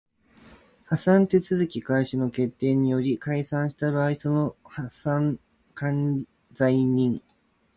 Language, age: Japanese, 30-39